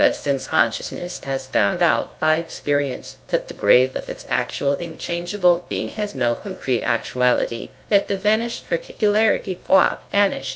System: TTS, GlowTTS